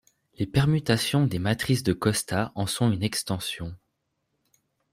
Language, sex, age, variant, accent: French, male, 19-29, Français d'Europe, Français de Suisse